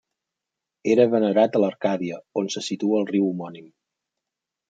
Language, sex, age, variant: Catalan, male, 30-39, Central